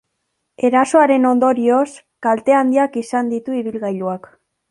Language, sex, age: Basque, female, under 19